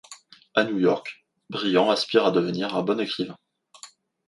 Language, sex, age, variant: French, male, 19-29, Français de métropole